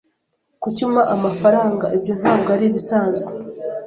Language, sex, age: Kinyarwanda, female, 19-29